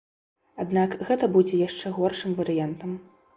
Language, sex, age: Belarusian, female, 19-29